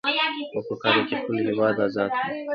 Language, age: Pashto, 19-29